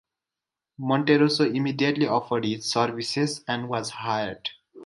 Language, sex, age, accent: English, male, 19-29, United States English